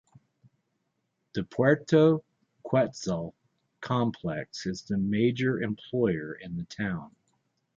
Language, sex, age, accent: English, male, 40-49, United States English